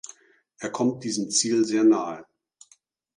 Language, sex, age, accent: German, male, 50-59, Deutschland Deutsch